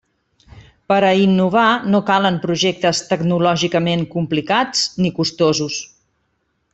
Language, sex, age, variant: Catalan, female, 50-59, Central